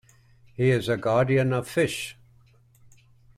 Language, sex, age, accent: English, male, 70-79, New Zealand English